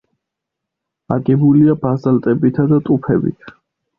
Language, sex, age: Georgian, male, 19-29